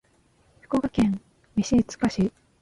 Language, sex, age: Japanese, female, 19-29